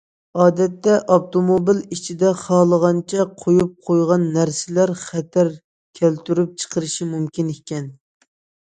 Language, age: Uyghur, 19-29